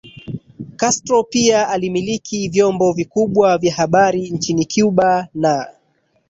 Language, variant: Swahili, Kiswahili cha Bara ya Tanzania